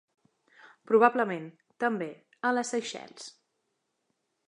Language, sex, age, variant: Catalan, female, 30-39, Central